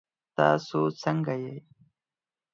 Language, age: Pashto, 19-29